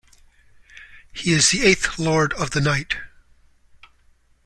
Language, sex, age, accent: English, male, 50-59, United States English